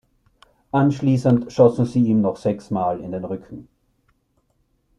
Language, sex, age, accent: German, male, 40-49, Österreichisches Deutsch